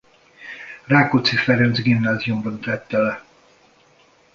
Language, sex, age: Hungarian, male, 60-69